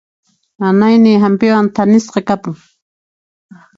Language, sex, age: Puno Quechua, female, 60-69